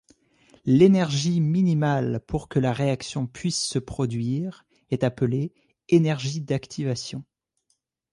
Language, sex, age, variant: French, male, 19-29, Français de métropole